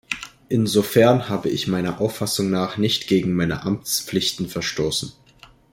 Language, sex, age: German, male, under 19